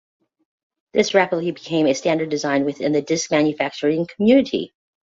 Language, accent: English, United States English